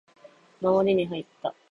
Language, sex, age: Japanese, female, under 19